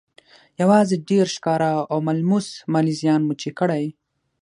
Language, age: Pashto, under 19